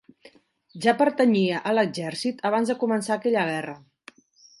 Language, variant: Catalan, Nord-Occidental